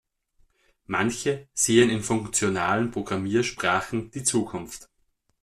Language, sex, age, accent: German, male, 30-39, Österreichisches Deutsch